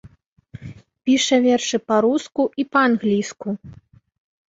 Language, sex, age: Belarusian, female, 19-29